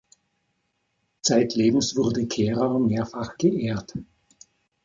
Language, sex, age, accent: German, male, 60-69, Österreichisches Deutsch